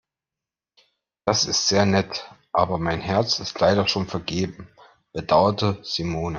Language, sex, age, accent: German, male, 30-39, Deutschland Deutsch